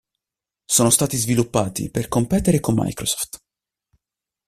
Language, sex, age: Italian, male, 19-29